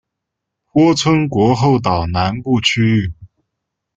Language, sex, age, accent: Chinese, male, 19-29, 出生地：四川省